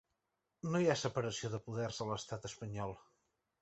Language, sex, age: Catalan, male, 40-49